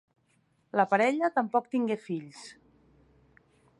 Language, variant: Catalan, Central